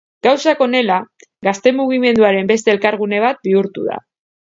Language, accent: Basque, Mendebalekoa (Araba, Bizkaia, Gipuzkoako mendebaleko herri batzuk)